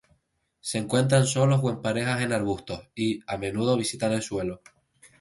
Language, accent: Spanish, España: Islas Canarias